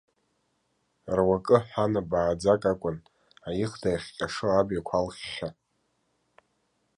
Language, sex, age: Abkhazian, male, 30-39